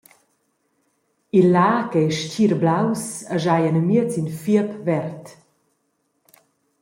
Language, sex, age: Romansh, female, 40-49